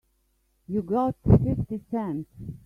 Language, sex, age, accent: English, female, 50-59, Australian English